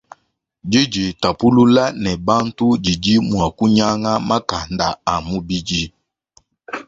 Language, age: Luba-Lulua, 19-29